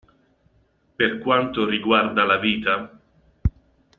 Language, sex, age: Italian, male, 50-59